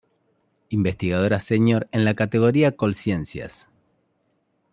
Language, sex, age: Spanish, male, 30-39